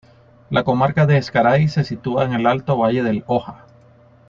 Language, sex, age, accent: Spanish, male, 30-39, Andino-Pacífico: Colombia, Perú, Ecuador, oeste de Bolivia y Venezuela andina